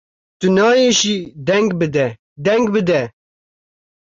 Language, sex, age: Kurdish, male, 19-29